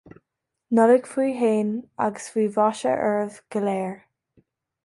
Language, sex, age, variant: Irish, female, 19-29, Gaeilge na Mumhan